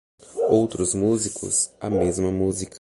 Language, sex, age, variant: Portuguese, male, 19-29, Portuguese (Brasil)